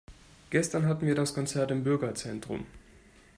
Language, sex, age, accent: German, male, 19-29, Deutschland Deutsch